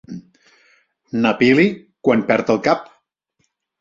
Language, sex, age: Catalan, male, 70-79